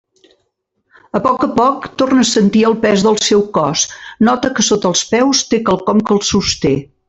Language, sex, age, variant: Catalan, female, 50-59, Central